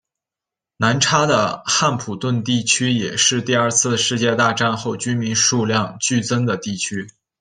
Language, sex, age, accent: Chinese, male, 19-29, 出生地：山西省